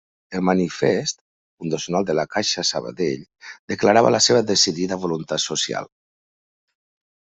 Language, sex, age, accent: Catalan, male, 50-59, valencià